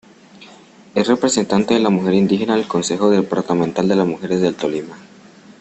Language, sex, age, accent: Spanish, male, under 19, Andino-Pacífico: Colombia, Perú, Ecuador, oeste de Bolivia y Venezuela andina